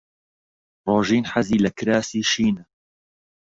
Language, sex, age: Central Kurdish, male, 19-29